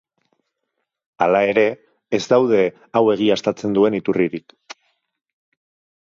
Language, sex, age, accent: Basque, male, 30-39, Mendebalekoa (Araba, Bizkaia, Gipuzkoako mendebaleko herri batzuk)